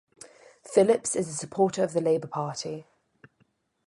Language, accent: English, England English